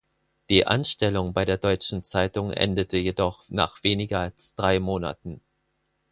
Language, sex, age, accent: German, male, 40-49, Deutschland Deutsch